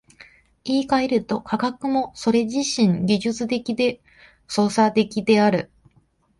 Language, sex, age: Japanese, female, 19-29